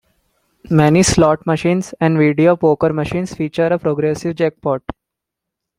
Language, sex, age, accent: English, male, 19-29, India and South Asia (India, Pakistan, Sri Lanka)